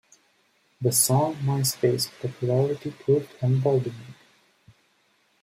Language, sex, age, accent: English, male, 30-39, United States English